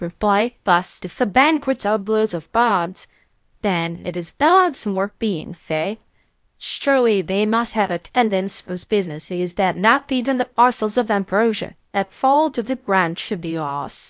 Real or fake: fake